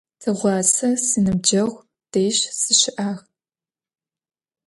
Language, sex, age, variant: Adyghe, female, 19-29, Адыгабзэ (Кирил, пстэумэ зэдыряе)